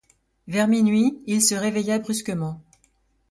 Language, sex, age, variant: French, female, 30-39, Français de métropole